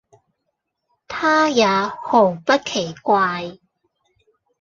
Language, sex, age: Cantonese, female, 30-39